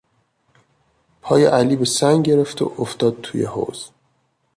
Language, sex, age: Persian, male, 30-39